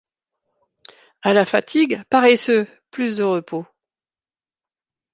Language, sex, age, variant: French, female, 50-59, Français de métropole